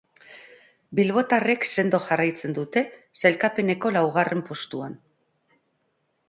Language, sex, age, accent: Basque, female, 40-49, Erdialdekoa edo Nafarra (Gipuzkoa, Nafarroa)